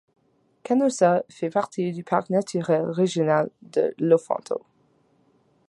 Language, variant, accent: French, Français d'Amérique du Nord, Français du Canada